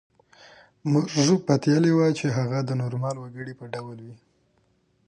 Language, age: Pashto, 19-29